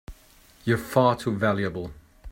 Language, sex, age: English, male, 50-59